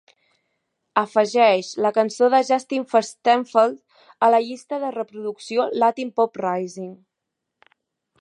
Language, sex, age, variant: Catalan, female, 19-29, Central